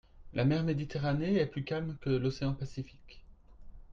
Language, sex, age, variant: French, male, 30-39, Français de métropole